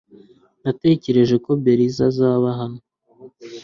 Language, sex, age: Kinyarwanda, male, 19-29